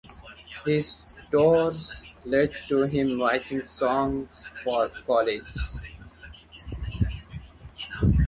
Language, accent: English, India and South Asia (India, Pakistan, Sri Lanka)